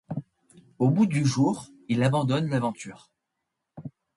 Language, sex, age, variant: French, male, 19-29, Français de métropole